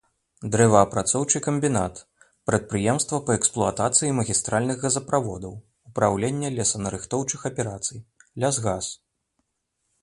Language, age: Belarusian, 30-39